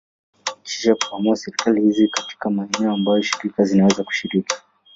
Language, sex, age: Swahili, male, 19-29